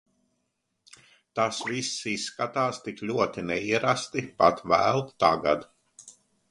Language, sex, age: Latvian, male, 40-49